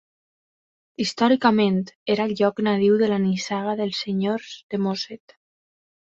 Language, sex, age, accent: Catalan, female, under 19, valencià